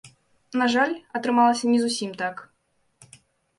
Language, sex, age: Belarusian, female, 19-29